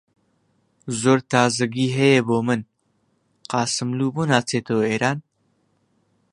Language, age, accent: Central Kurdish, under 19, سۆرانی